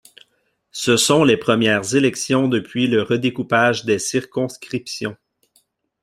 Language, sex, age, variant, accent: French, male, 30-39, Français d'Amérique du Nord, Français du Canada